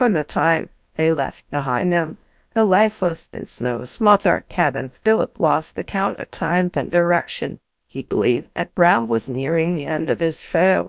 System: TTS, GlowTTS